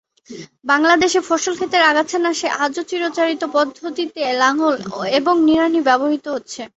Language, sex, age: Bengali, female, 19-29